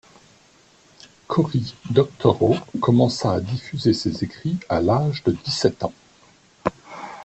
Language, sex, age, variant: French, male, 50-59, Français de métropole